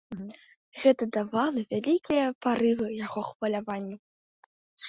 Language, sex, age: Belarusian, female, 19-29